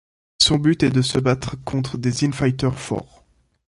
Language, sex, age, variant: French, male, under 19, Français de métropole